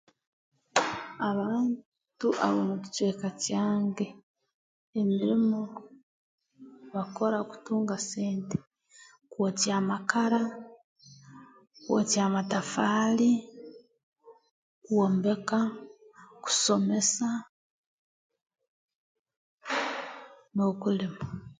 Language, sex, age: Tooro, female, 19-29